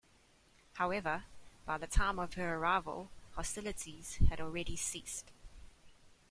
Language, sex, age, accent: English, female, 19-29, Southern African (South Africa, Zimbabwe, Namibia)